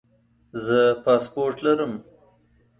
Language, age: Pashto, 30-39